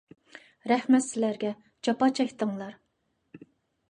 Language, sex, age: Uyghur, female, 40-49